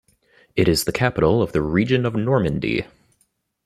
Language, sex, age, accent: English, male, 19-29, United States English